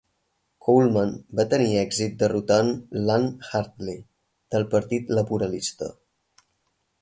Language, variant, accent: Catalan, Central, Barceloní